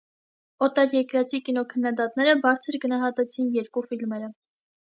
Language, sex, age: Armenian, female, 19-29